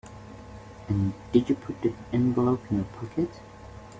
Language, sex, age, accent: English, male, under 19, United States English